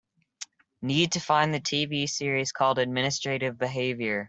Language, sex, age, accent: English, male, under 19, United States English